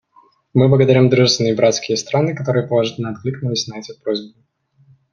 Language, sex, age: Russian, male, 19-29